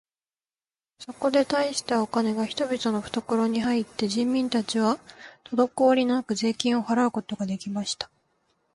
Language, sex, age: Japanese, female, 19-29